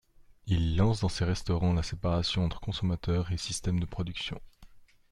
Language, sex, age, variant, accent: French, male, 30-39, Français d'Europe, Français de Suisse